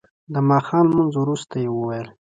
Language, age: Pashto, 19-29